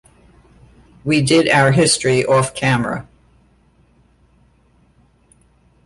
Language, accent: English, United States English